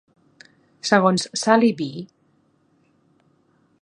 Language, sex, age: Catalan, female, 19-29